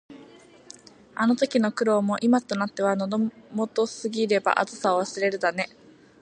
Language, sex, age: Japanese, female, 19-29